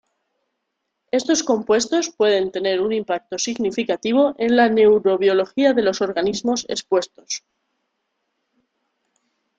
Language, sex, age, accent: Spanish, female, 30-39, España: Centro-Sur peninsular (Madrid, Toledo, Castilla-La Mancha)